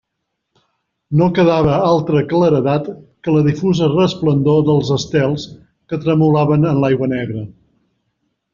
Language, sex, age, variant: Catalan, male, 50-59, Central